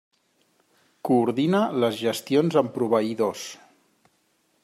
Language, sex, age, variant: Catalan, male, 40-49, Central